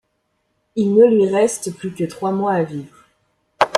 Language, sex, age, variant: French, male, 19-29, Français de métropole